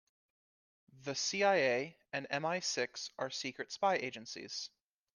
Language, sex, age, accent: English, male, 30-39, United States English